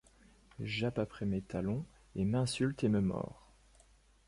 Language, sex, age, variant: French, male, 40-49, Français de métropole